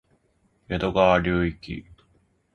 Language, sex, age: Japanese, male, 30-39